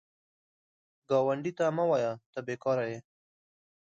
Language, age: Pashto, 19-29